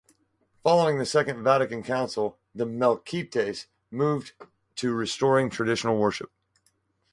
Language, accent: English, United States English